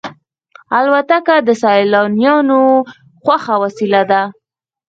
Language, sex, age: Pashto, female, 19-29